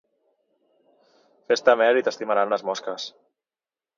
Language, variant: Catalan, Central